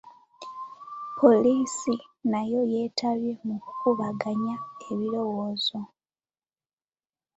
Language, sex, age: Ganda, female, under 19